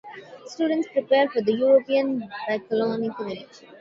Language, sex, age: English, female, 19-29